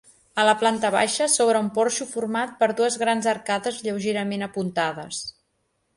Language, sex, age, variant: Catalan, female, 40-49, Central